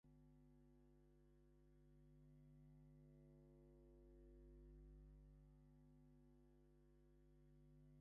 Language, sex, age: English, female, 40-49